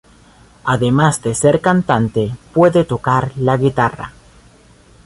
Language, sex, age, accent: Spanish, male, 19-29, Caribe: Cuba, Venezuela, Puerto Rico, República Dominicana, Panamá, Colombia caribeña, México caribeño, Costa del golfo de México